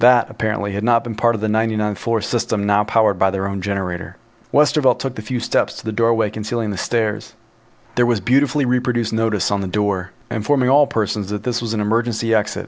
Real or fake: real